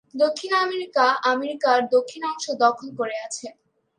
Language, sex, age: Bengali, female, under 19